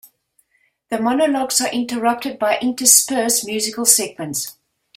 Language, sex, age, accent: English, female, 60-69, Southern African (South Africa, Zimbabwe, Namibia)